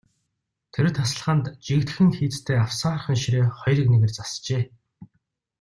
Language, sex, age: Mongolian, male, 30-39